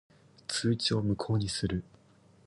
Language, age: Japanese, 19-29